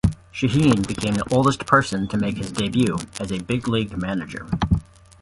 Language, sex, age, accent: English, male, 50-59, United States English